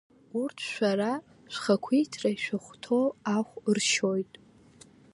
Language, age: Abkhazian, under 19